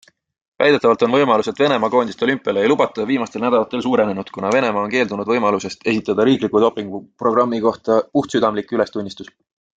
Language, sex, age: Estonian, male, 19-29